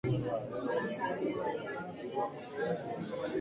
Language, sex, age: English, male, 19-29